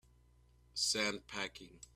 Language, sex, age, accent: English, male, 19-29, United States English